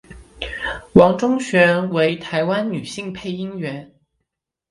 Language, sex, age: Chinese, male, 19-29